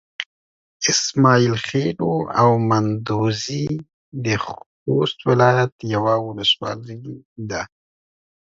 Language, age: Pashto, 40-49